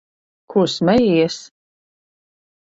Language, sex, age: Latvian, female, 40-49